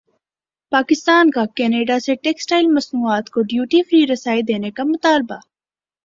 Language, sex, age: Urdu, female, 19-29